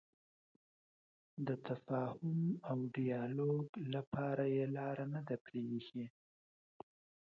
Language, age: Pashto, 19-29